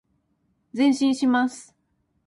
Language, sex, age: Japanese, female, 19-29